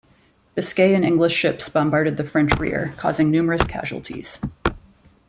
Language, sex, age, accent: English, female, 40-49, United States English